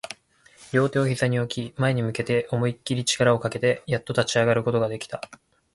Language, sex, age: Japanese, male, 19-29